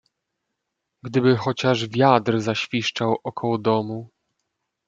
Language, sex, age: Polish, male, 19-29